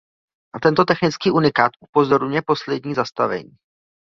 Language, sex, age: Czech, male, 19-29